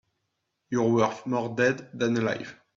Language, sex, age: English, male, 19-29